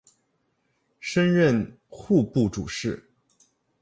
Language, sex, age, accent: Chinese, male, 19-29, 出生地：浙江省